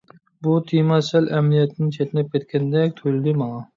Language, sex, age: Uyghur, male, 30-39